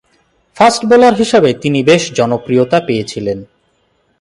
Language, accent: Bengali, Standard Bengali